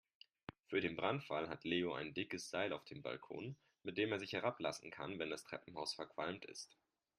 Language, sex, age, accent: German, male, 19-29, Deutschland Deutsch